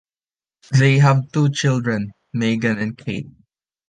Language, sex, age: English, male, 19-29